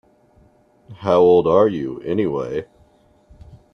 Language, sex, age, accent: English, male, 40-49, United States English